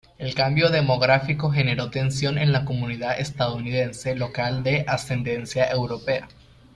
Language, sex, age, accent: Spanish, male, under 19, Caribe: Cuba, Venezuela, Puerto Rico, República Dominicana, Panamá, Colombia caribeña, México caribeño, Costa del golfo de México